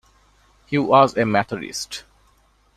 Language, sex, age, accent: English, male, 19-29, India and South Asia (India, Pakistan, Sri Lanka)